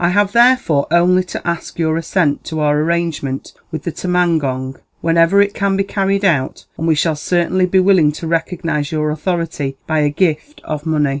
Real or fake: real